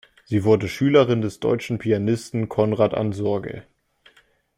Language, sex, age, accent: German, male, under 19, Deutschland Deutsch